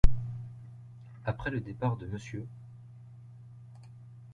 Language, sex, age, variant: French, male, 19-29, Français de métropole